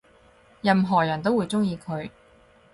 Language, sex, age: Cantonese, female, 19-29